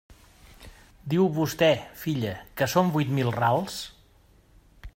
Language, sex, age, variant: Catalan, male, 50-59, Central